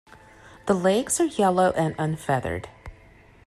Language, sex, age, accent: English, female, 40-49, United States English